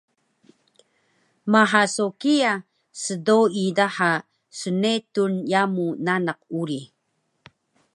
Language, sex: Taroko, female